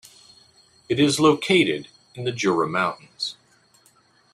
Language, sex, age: English, male, 50-59